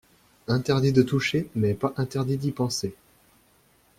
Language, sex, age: French, male, 19-29